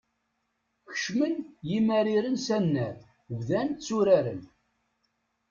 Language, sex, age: Kabyle, male, 60-69